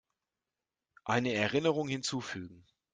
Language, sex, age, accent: German, male, 40-49, Deutschland Deutsch